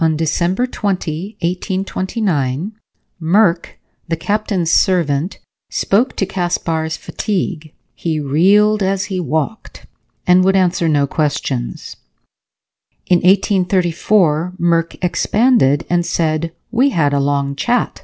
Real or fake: real